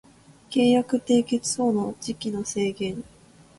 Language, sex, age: Japanese, female, 19-29